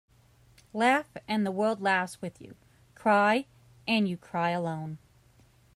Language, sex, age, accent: English, female, 30-39, United States English